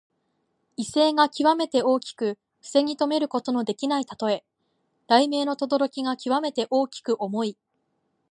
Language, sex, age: Japanese, female, 19-29